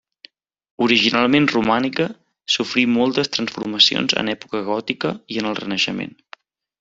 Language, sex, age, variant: Catalan, male, 19-29, Central